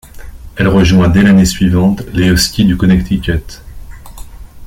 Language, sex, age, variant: French, male, 40-49, Français de métropole